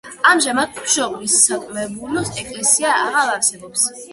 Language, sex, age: Georgian, female, 90+